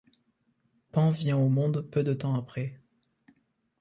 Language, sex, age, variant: French, male, 19-29, Français de métropole